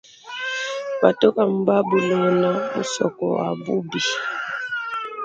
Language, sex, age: Luba-Lulua, female, 30-39